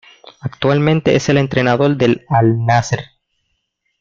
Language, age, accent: Spanish, 90+, Caribe: Cuba, Venezuela, Puerto Rico, República Dominicana, Panamá, Colombia caribeña, México caribeño, Costa del golfo de México